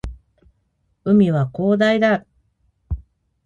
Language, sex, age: Japanese, female, 40-49